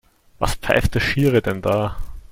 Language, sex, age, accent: German, male, 30-39, Österreichisches Deutsch